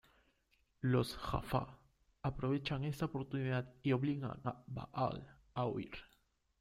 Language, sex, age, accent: Spanish, male, 19-29, Andino-Pacífico: Colombia, Perú, Ecuador, oeste de Bolivia y Venezuela andina